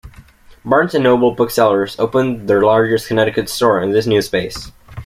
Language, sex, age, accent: English, male, under 19, United States English